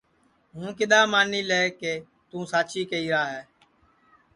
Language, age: Sansi, 19-29